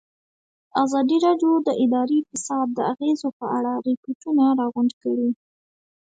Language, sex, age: Pashto, female, 19-29